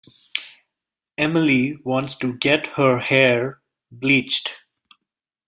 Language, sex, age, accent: English, male, 30-39, India and South Asia (India, Pakistan, Sri Lanka)